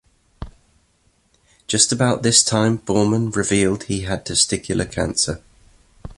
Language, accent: English, England English